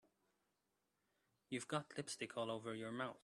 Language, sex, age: English, male, 30-39